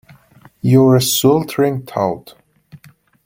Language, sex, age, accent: English, male, 19-29, United States English